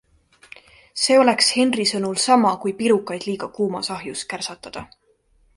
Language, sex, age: Estonian, female, 19-29